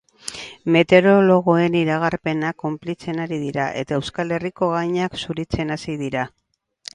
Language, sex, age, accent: Basque, female, 60-69, Erdialdekoa edo Nafarra (Gipuzkoa, Nafarroa)